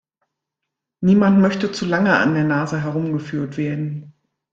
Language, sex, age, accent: German, female, 50-59, Deutschland Deutsch